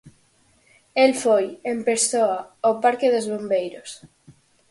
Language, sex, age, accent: Galician, female, under 19, Normativo (estándar)